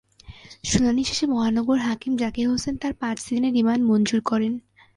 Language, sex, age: Bengali, female, 19-29